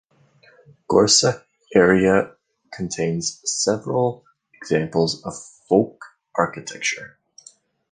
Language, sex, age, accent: English, male, 30-39, United States English